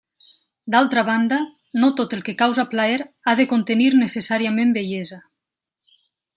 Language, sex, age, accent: Catalan, female, 30-39, valencià